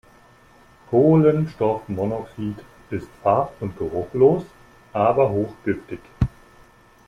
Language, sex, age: German, male, 30-39